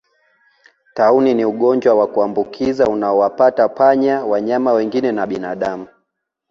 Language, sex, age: Swahili, male, 19-29